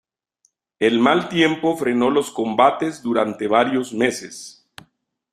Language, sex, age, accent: Spanish, male, 50-59, México